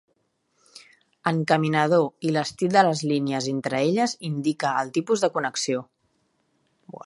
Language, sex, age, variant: Catalan, female, 30-39, Central